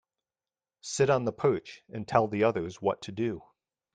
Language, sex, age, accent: English, male, 30-39, United States English